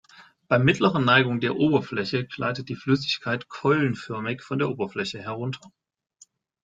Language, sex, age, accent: German, male, 19-29, Deutschland Deutsch